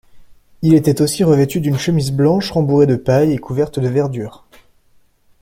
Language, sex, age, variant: French, male, 19-29, Français de métropole